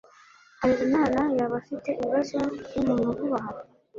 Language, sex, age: Kinyarwanda, female, 19-29